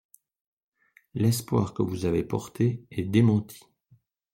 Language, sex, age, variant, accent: French, male, 40-49, Français d'Europe, Français de Suisse